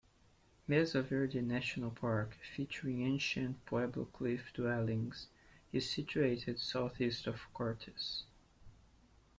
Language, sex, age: English, male, 19-29